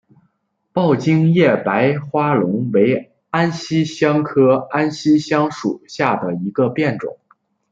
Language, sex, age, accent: Chinese, male, under 19, 出生地：黑龙江省